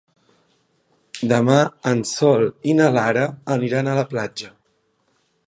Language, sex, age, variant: Catalan, male, 19-29, Central